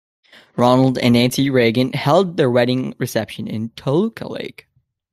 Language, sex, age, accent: English, male, under 19, United States English